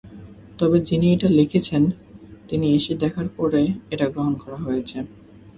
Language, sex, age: Bengali, male, 19-29